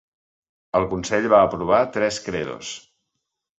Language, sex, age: Catalan, male, 50-59